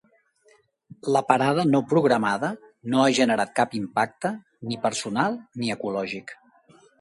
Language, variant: Catalan, Central